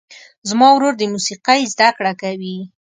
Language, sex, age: Pashto, female, 19-29